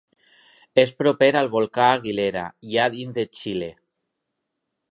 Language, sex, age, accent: Catalan, male, 30-39, valencià